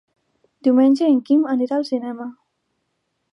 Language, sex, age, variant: Catalan, female, under 19, Alacantí